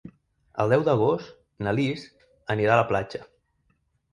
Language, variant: Catalan, Central